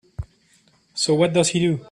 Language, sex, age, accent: English, male, 30-39, England English